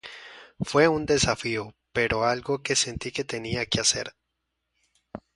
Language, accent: Spanish, Caribe: Cuba, Venezuela, Puerto Rico, República Dominicana, Panamá, Colombia caribeña, México caribeño, Costa del golfo de México